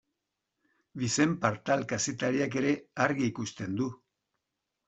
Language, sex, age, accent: Basque, male, 60-69, Mendebalekoa (Araba, Bizkaia, Gipuzkoako mendebaleko herri batzuk)